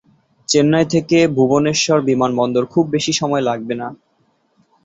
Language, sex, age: Bengali, male, 19-29